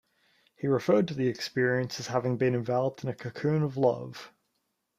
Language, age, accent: English, 19-29, Australian English